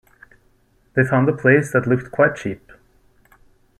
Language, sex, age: English, male, 19-29